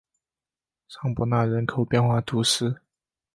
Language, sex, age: Chinese, male, 19-29